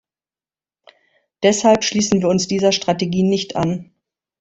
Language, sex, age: German, female, 50-59